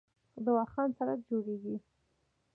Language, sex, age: Pashto, female, under 19